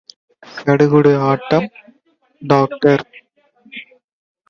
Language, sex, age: Tamil, male, 19-29